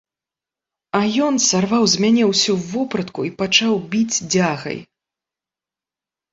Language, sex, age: Belarusian, female, 30-39